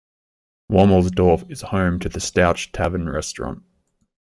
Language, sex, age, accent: English, male, 19-29, Australian English